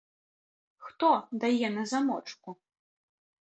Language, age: Belarusian, 19-29